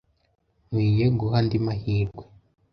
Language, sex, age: Kinyarwanda, male, under 19